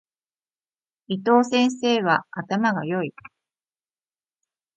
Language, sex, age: Japanese, female, 40-49